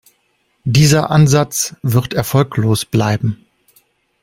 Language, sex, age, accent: German, male, 50-59, Deutschland Deutsch